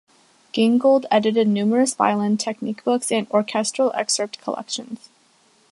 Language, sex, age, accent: English, female, under 19, United States English